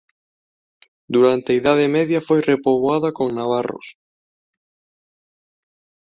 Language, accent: Galician, Neofalante